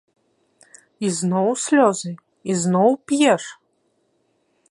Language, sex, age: Belarusian, female, 19-29